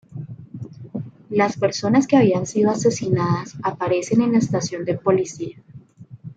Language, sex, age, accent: Spanish, female, 30-39, Caribe: Cuba, Venezuela, Puerto Rico, República Dominicana, Panamá, Colombia caribeña, México caribeño, Costa del golfo de México